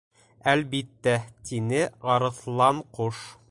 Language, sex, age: Bashkir, male, 30-39